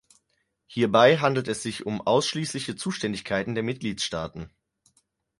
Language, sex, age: German, male, 30-39